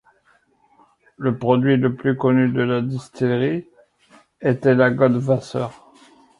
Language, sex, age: French, male, 60-69